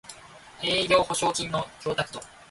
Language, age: Japanese, 19-29